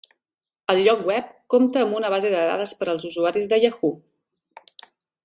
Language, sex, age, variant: Catalan, female, 30-39, Central